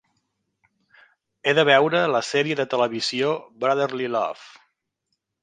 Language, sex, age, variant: Catalan, male, 50-59, Central